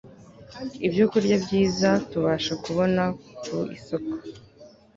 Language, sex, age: Kinyarwanda, female, 19-29